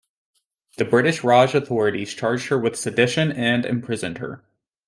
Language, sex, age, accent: English, male, 19-29, United States English